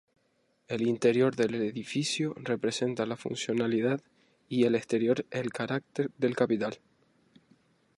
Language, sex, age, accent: Spanish, male, 19-29, España: Islas Canarias